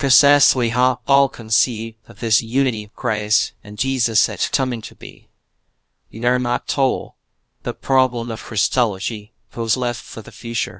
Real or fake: fake